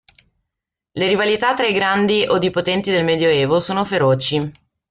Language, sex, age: Italian, female, 19-29